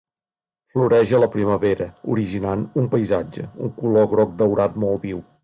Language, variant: Catalan, Nord-Occidental